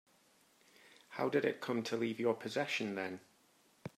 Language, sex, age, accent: English, male, 40-49, England English